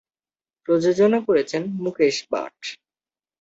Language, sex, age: Bengali, male, under 19